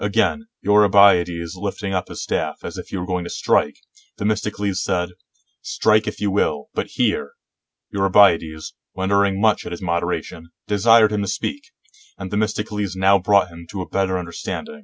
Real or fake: real